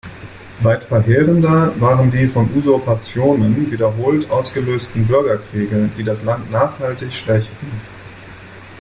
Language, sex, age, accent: German, male, 30-39, Deutschland Deutsch